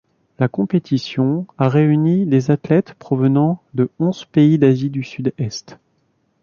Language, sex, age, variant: French, male, 30-39, Français de métropole